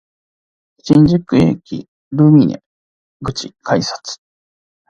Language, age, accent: Japanese, 50-59, 標準語